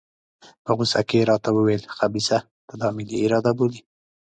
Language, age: Pashto, 19-29